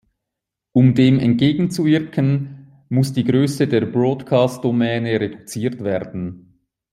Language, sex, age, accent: German, male, 40-49, Schweizerdeutsch